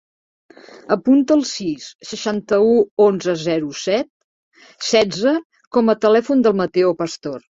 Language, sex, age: Catalan, female, 50-59